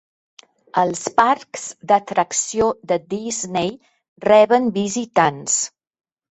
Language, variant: Catalan, Septentrional